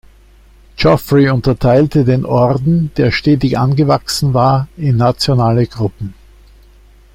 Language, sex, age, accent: German, male, 60-69, Österreichisches Deutsch